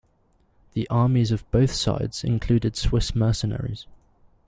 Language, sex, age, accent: English, male, 19-29, England English